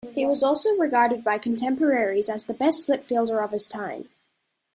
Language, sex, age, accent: English, male, under 19, Australian English